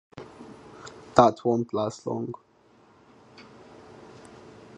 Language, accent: English, Turkish English